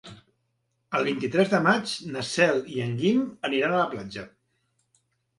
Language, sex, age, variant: Catalan, male, 40-49, Central